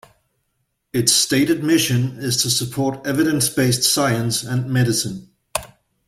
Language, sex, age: English, male, 40-49